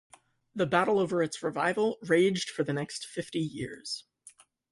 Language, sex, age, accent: English, male, 19-29, United States English